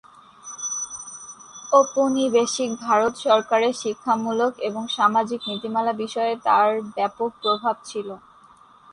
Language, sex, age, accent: Bengali, female, 19-29, Native